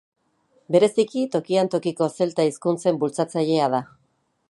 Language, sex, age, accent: Basque, female, 40-49, Erdialdekoa edo Nafarra (Gipuzkoa, Nafarroa)